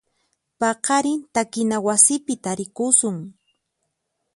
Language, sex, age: Puno Quechua, female, 19-29